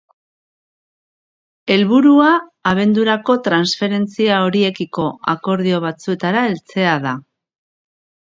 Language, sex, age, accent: Basque, female, 19-29, Erdialdekoa edo Nafarra (Gipuzkoa, Nafarroa)